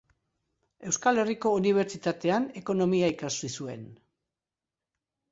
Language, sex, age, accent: Basque, female, 70-79, Mendebalekoa (Araba, Bizkaia, Gipuzkoako mendebaleko herri batzuk)